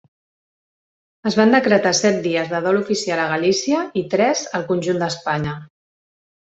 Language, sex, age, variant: Catalan, female, 30-39, Central